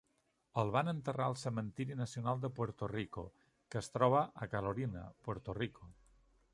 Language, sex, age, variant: Catalan, male, 50-59, Central